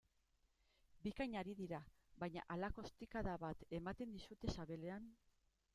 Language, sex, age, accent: Basque, female, 40-49, Mendebalekoa (Araba, Bizkaia, Gipuzkoako mendebaleko herri batzuk)